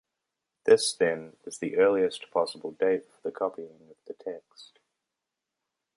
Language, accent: English, New Zealand English